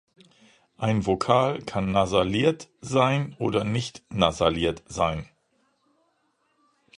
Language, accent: German, Deutschland Deutsch